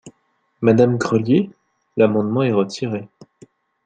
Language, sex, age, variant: French, male, 19-29, Français de métropole